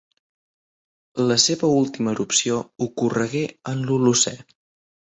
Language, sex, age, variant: Catalan, male, under 19, Septentrional